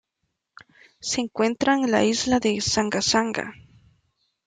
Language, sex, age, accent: Spanish, female, 19-29, América central